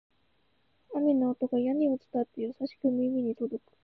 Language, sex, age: Japanese, female, 19-29